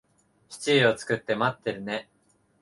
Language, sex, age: Japanese, male, 19-29